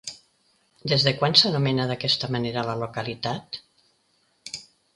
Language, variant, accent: Catalan, Tortosí, nord-occidental